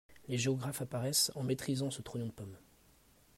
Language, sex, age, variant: French, male, 30-39, Français de métropole